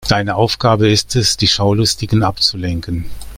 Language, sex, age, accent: German, male, 60-69, Deutschland Deutsch